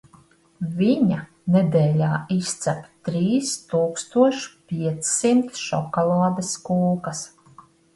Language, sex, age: Latvian, female, 50-59